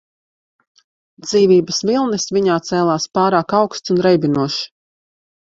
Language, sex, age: Latvian, female, 30-39